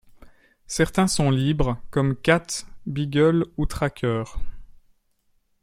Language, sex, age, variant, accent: French, male, 19-29, Français d'Europe, Français de Belgique